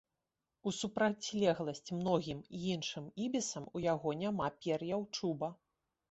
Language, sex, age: Belarusian, female, 30-39